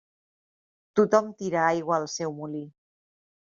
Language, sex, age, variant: Catalan, female, 40-49, Central